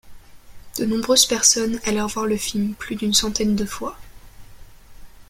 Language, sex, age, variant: French, female, under 19, Français de métropole